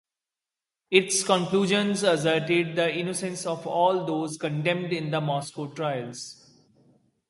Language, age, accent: English, 30-39, India and South Asia (India, Pakistan, Sri Lanka)